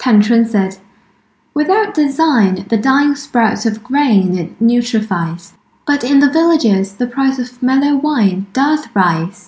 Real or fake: real